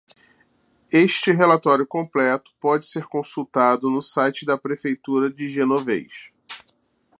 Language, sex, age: Portuguese, male, 40-49